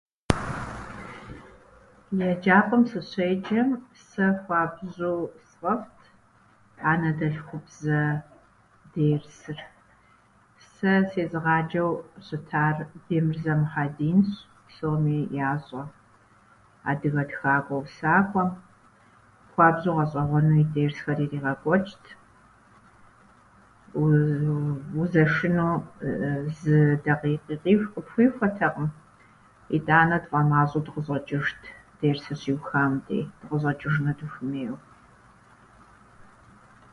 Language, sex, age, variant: Kabardian, female, 50-59, Адыгэбзэ (Къэбэрдей, Кирил, Урысей)